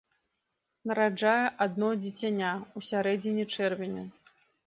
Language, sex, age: Belarusian, female, 19-29